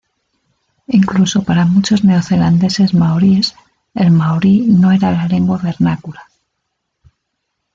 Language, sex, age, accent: Spanish, female, 40-49, España: Norte peninsular (Asturias, Castilla y León, Cantabria, País Vasco, Navarra, Aragón, La Rioja, Guadalajara, Cuenca)